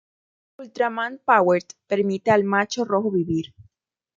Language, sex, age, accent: Spanish, female, 19-29, Caribe: Cuba, Venezuela, Puerto Rico, República Dominicana, Panamá, Colombia caribeña, México caribeño, Costa del golfo de México